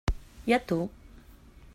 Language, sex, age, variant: Catalan, female, 40-49, Central